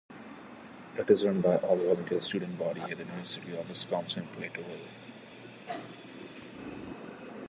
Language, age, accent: English, 19-29, India and South Asia (India, Pakistan, Sri Lanka)